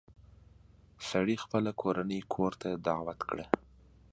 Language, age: Pashto, 19-29